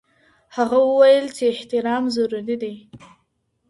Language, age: Pashto, under 19